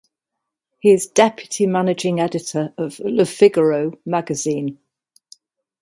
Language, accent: English, England English